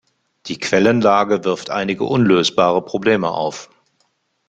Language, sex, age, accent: German, male, 50-59, Deutschland Deutsch